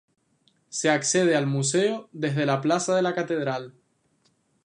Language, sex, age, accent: Spanish, male, 19-29, España: Islas Canarias